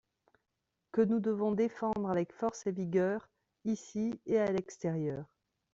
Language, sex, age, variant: French, female, 40-49, Français de métropole